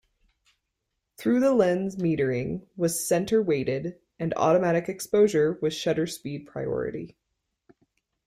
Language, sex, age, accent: English, female, 30-39, United States English